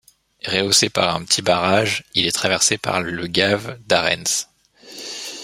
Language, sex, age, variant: French, male, 30-39, Français de métropole